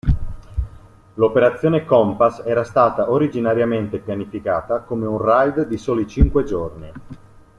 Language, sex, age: Italian, male, 30-39